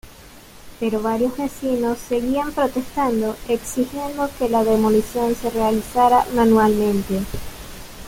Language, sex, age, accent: Spanish, female, 30-39, Caribe: Cuba, Venezuela, Puerto Rico, República Dominicana, Panamá, Colombia caribeña, México caribeño, Costa del golfo de México